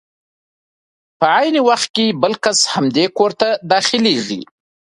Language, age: Pashto, 30-39